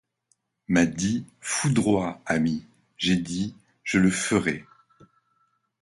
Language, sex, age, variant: French, male, 60-69, Français de métropole